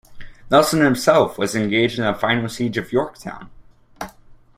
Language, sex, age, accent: English, male, under 19, United States English